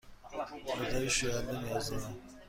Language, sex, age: Persian, male, 30-39